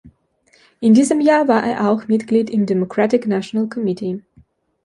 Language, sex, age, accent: German, female, 19-29, Schweizerdeutsch